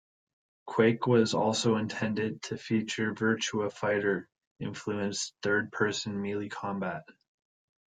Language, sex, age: English, male, 30-39